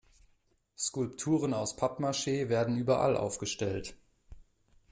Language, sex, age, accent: German, male, 19-29, Deutschland Deutsch